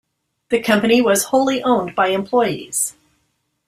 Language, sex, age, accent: English, female, 50-59, United States English